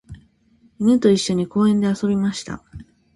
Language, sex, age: Japanese, female, 19-29